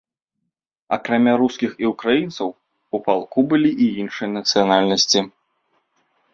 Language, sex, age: Belarusian, male, under 19